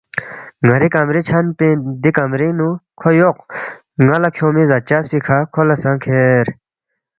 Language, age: Balti, 19-29